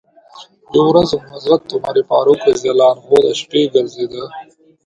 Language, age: Pashto, 19-29